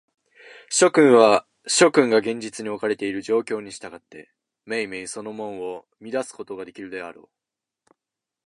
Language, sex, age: Japanese, male, under 19